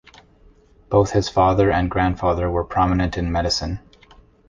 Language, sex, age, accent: English, male, 30-39, Canadian English